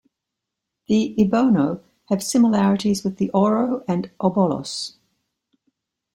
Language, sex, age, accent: English, female, 70-79, Australian English